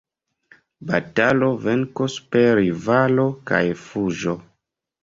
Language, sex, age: Esperanto, male, 30-39